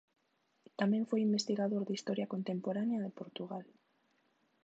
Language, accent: Galician, Normativo (estándar)